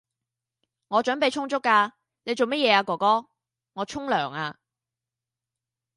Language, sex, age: Cantonese, female, 19-29